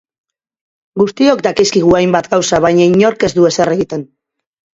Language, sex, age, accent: Basque, female, 40-49, Mendebalekoa (Araba, Bizkaia, Gipuzkoako mendebaleko herri batzuk)